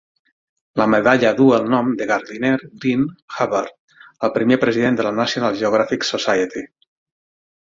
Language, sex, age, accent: Catalan, male, 40-49, central; nord-occidental